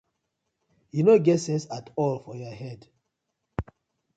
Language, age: Nigerian Pidgin, 40-49